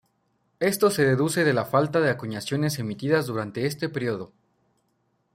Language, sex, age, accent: Spanish, male, 19-29, México